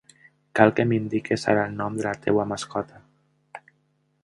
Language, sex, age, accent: Catalan, male, 19-29, valencià